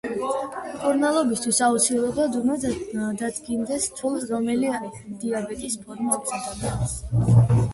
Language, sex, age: Georgian, female, under 19